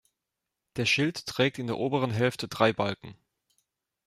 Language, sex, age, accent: German, male, 19-29, Deutschland Deutsch